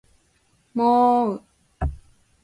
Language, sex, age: Japanese, female, under 19